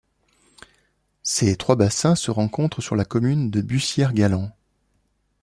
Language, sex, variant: French, male, Français de métropole